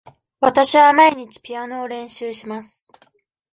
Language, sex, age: Japanese, female, 19-29